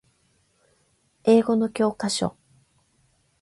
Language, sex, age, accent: Japanese, female, 50-59, 関西; 関東